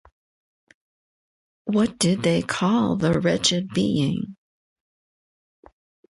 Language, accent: English, United States English